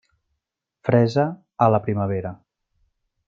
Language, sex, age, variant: Catalan, male, 50-59, Central